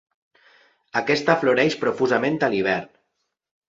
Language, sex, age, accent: Catalan, male, 30-39, valencià